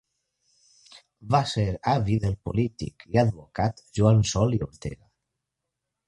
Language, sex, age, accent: Catalan, male, 50-59, valencià